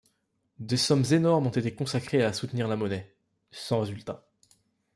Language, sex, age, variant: French, male, 19-29, Français de métropole